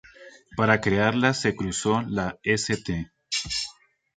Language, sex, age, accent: Spanish, male, 30-39, Andino-Pacífico: Colombia, Perú, Ecuador, oeste de Bolivia y Venezuela andina